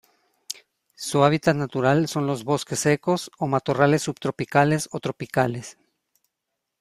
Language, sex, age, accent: Spanish, male, 30-39, México